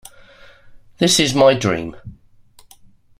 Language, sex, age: English, male, 50-59